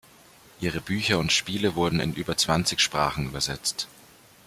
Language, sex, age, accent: German, male, 19-29, Deutschland Deutsch